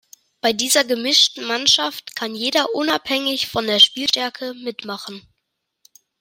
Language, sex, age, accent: German, male, under 19, Deutschland Deutsch